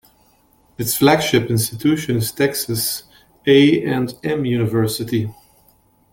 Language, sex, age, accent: English, male, 40-49, Canadian English